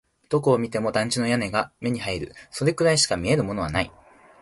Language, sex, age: Japanese, male, 19-29